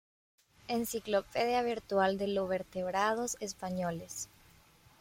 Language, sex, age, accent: Spanish, female, 19-29, América central